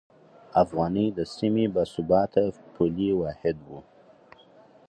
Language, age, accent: Pashto, 19-29, کندهارۍ لهجه